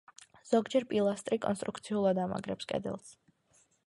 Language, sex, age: Georgian, female, 19-29